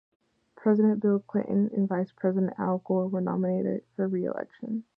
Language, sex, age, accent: English, female, 19-29, United States English